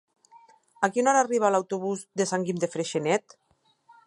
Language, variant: Catalan, Septentrional